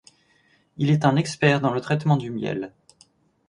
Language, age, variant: French, 19-29, Français de métropole